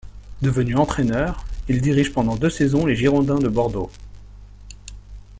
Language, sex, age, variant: French, male, 40-49, Français de métropole